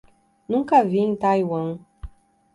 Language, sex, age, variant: Portuguese, female, 40-49, Portuguese (Brasil)